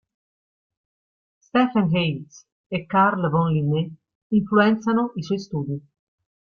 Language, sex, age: Italian, female, 40-49